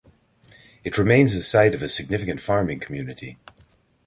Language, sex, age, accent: English, male, 40-49, United States English